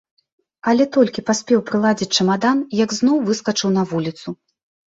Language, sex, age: Belarusian, female, 19-29